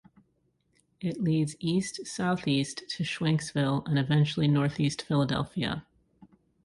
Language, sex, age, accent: English, female, 30-39, United States English